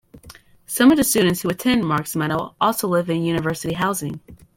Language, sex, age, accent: English, female, under 19, United States English